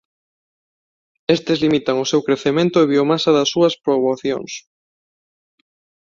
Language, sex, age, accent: Galician, male, 19-29, Neofalante